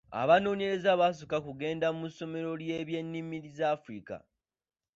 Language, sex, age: Ganda, male, 19-29